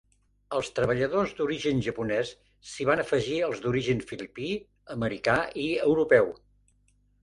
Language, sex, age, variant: Catalan, male, 80-89, Central